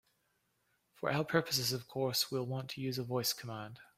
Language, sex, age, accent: English, male, 40-49, New Zealand English